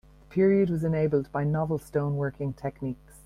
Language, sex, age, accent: English, female, 50-59, Irish English